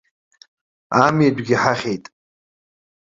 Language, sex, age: Abkhazian, male, 40-49